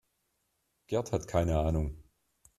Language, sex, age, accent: German, male, 40-49, Deutschland Deutsch